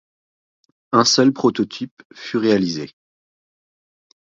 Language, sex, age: French, male, 19-29